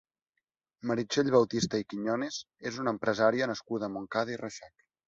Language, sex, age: Catalan, male, 19-29